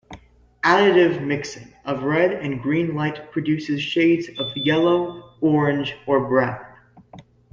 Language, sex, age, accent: English, male, under 19, United States English